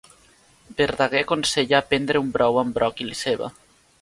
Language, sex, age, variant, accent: Catalan, male, under 19, Nord-Occidental, Tortosí